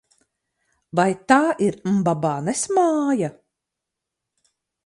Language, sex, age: Latvian, female, 50-59